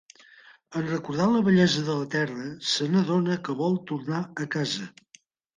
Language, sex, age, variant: Catalan, male, 50-59, Central